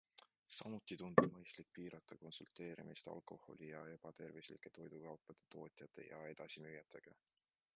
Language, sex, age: Estonian, male, 19-29